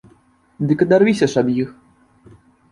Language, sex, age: Belarusian, male, 19-29